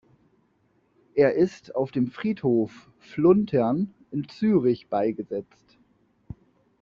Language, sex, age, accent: German, male, 30-39, Deutschland Deutsch